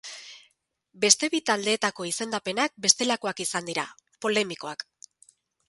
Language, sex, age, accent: Basque, female, 40-49, Erdialdekoa edo Nafarra (Gipuzkoa, Nafarroa)